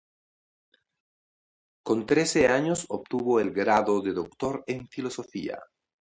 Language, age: Spanish, 60-69